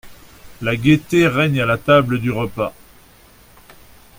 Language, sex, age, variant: French, male, 40-49, Français de métropole